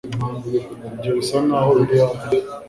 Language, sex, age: Kinyarwanda, male, 19-29